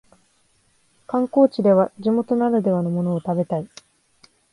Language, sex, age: Japanese, female, 19-29